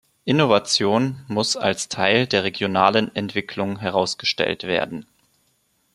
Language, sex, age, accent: German, male, 19-29, Deutschland Deutsch